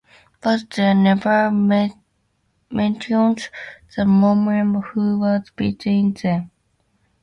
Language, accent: English, United States English